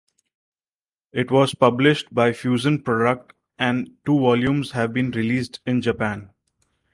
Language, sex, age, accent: English, male, 40-49, India and South Asia (India, Pakistan, Sri Lanka)